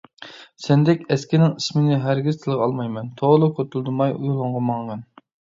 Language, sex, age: Uyghur, male, 30-39